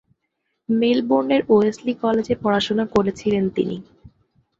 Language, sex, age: Bengali, female, 19-29